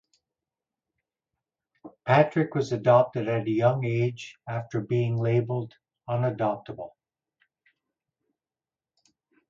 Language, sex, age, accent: English, male, 60-69, Canadian English